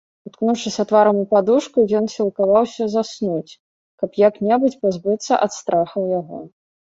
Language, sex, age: Belarusian, female, 19-29